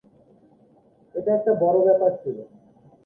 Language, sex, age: Bengali, male, 19-29